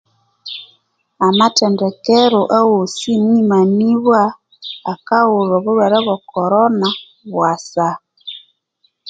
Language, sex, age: Konzo, female, 30-39